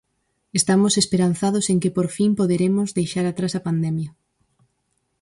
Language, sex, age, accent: Galician, female, 19-29, Oriental (común en zona oriental)